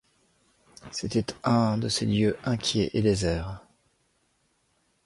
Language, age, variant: French, 60-69, Français de métropole